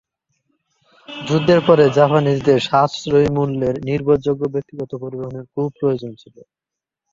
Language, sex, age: Bengali, male, 19-29